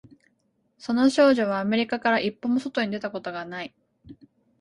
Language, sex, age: Japanese, female, 19-29